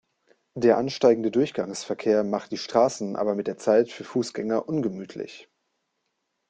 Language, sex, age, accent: German, male, 19-29, Deutschland Deutsch